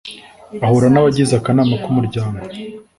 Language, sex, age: Kinyarwanda, male, 19-29